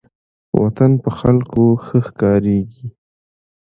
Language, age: Pashto, 19-29